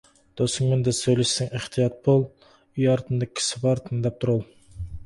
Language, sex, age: Kazakh, male, 19-29